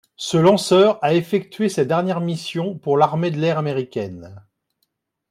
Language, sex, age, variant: French, male, 50-59, Français de métropole